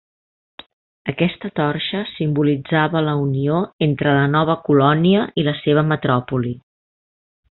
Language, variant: Catalan, Central